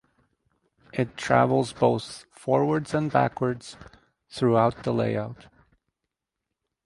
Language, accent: English, United States English